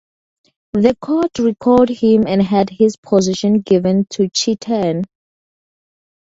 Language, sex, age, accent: English, female, 19-29, Southern African (South Africa, Zimbabwe, Namibia)